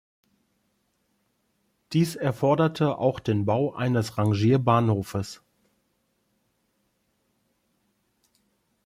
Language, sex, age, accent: German, male, 50-59, Deutschland Deutsch